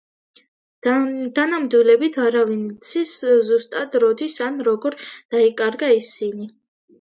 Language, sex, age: Georgian, female, under 19